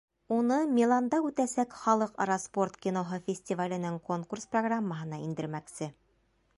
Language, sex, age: Bashkir, female, 30-39